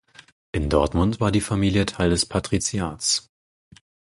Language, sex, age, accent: German, male, 19-29, Deutschland Deutsch